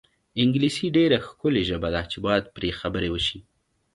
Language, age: Pashto, 19-29